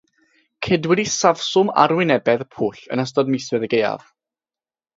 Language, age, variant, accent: Welsh, 19-29, South-Eastern Welsh, Y Deyrnas Unedig Cymraeg